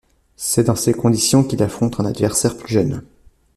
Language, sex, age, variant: French, male, 30-39, Français de métropole